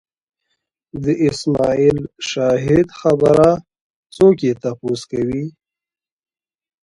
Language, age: Pashto, 19-29